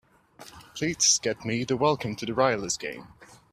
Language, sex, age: English, male, 19-29